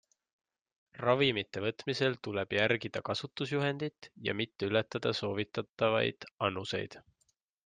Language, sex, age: Estonian, male, 19-29